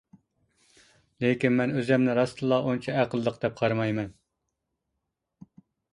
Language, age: Uyghur, 40-49